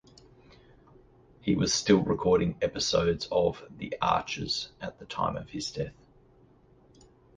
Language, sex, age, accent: English, male, 40-49, Australian English